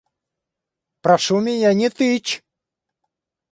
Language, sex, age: Russian, male, 50-59